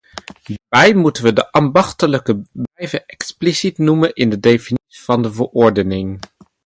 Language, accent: Dutch, Nederlands Nederlands